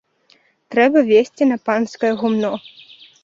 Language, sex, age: Belarusian, female, under 19